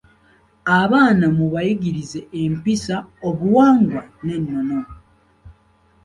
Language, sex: Ganda, male